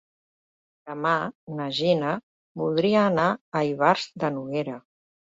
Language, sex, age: Catalan, female, 60-69